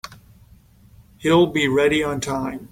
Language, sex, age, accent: English, male, 50-59, United States English